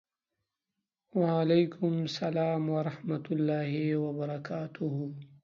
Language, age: Pashto, 19-29